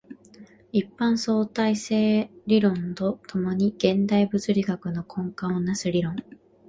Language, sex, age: Japanese, female, 19-29